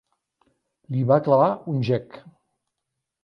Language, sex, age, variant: Catalan, male, 70-79, Central